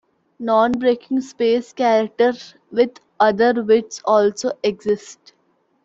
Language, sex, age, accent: English, female, 19-29, India and South Asia (India, Pakistan, Sri Lanka)